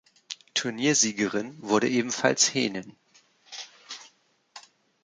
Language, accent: German, Deutschland Deutsch